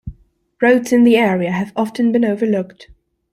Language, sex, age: English, male, 19-29